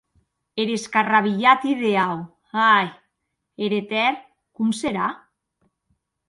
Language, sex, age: Occitan, female, 40-49